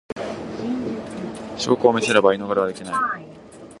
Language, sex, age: Japanese, male, 19-29